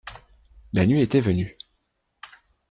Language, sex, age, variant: French, male, 30-39, Français de métropole